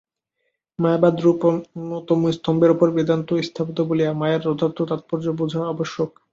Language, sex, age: Bengali, male, 19-29